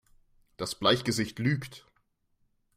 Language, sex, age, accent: German, male, 19-29, Deutschland Deutsch